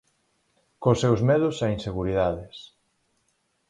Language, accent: Galician, Normativo (estándar)